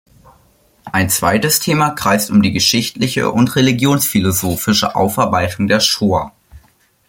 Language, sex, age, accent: German, male, under 19, Deutschland Deutsch